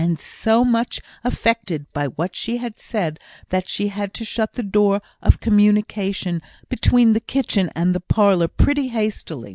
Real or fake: real